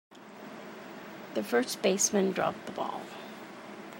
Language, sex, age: English, female, 60-69